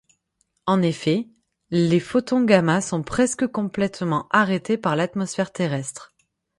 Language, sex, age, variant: French, female, 30-39, Français de métropole